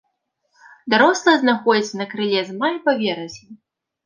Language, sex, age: Belarusian, female, 19-29